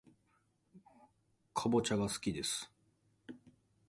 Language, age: Japanese, 30-39